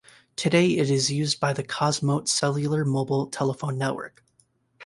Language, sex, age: English, male, 19-29